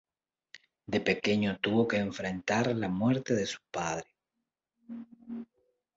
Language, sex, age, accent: Spanish, male, 40-49, Rioplatense: Argentina, Uruguay, este de Bolivia, Paraguay